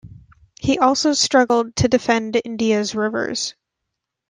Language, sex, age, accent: English, female, 19-29, United States English